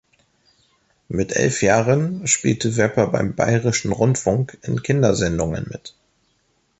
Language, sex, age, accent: German, male, 19-29, Deutschland Deutsch